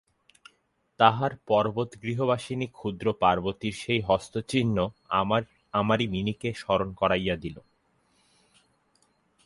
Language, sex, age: Bengali, male, 19-29